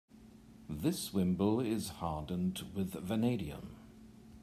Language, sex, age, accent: English, male, 60-69, England English